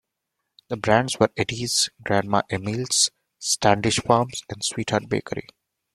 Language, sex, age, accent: English, male, 30-39, India and South Asia (India, Pakistan, Sri Lanka)